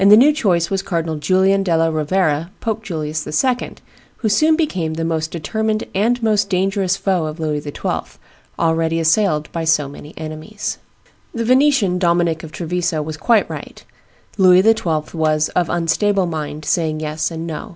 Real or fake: real